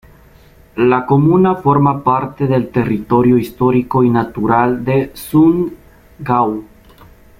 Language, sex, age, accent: Spanish, male, 19-29, América central